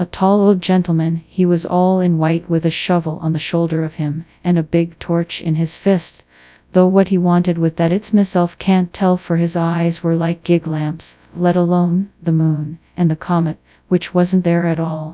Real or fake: fake